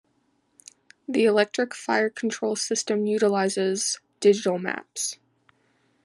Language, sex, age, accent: English, female, under 19, United States English